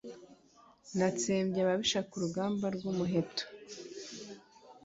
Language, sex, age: Kinyarwanda, female, 19-29